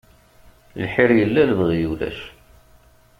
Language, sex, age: Kabyle, male, 40-49